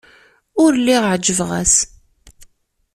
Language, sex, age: Kabyle, female, 30-39